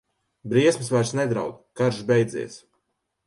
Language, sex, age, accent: Latvian, male, 19-29, nav